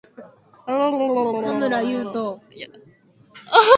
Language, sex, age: English, female, 19-29